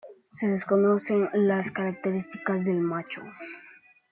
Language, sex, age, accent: Spanish, male, under 19, España: Norte peninsular (Asturias, Castilla y León, Cantabria, País Vasco, Navarra, Aragón, La Rioja, Guadalajara, Cuenca)